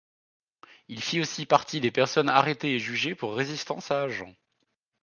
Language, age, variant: French, 30-39, Français de métropole